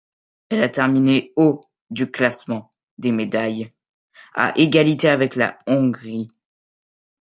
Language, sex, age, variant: French, male, under 19, Français de métropole